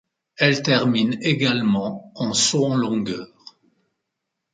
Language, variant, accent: French, Français d'Europe, Français de Suisse